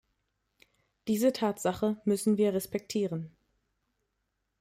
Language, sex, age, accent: German, female, 30-39, Deutschland Deutsch